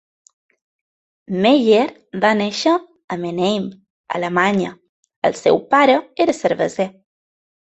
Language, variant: Catalan, Balear